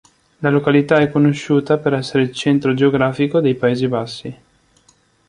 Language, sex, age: Italian, male, 19-29